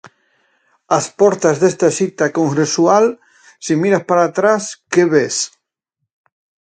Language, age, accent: Galician, 50-59, Atlántico (seseo e gheada)